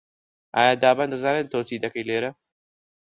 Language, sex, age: Central Kurdish, male, under 19